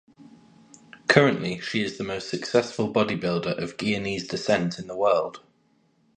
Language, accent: English, England English